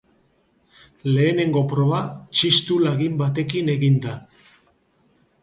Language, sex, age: Basque, male, 50-59